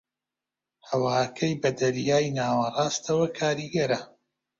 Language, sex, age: Central Kurdish, male, 30-39